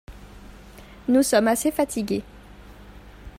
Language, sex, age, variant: French, female, 19-29, Français de métropole